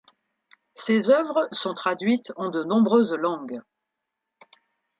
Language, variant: French, Français de métropole